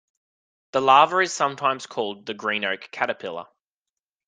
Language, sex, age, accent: English, male, 19-29, Australian English